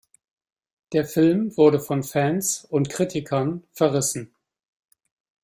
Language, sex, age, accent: German, male, 50-59, Deutschland Deutsch